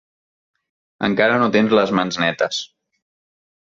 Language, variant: Catalan, Central